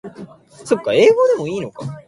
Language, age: English, under 19